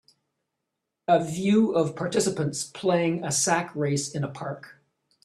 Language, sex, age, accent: English, male, 60-69, Canadian English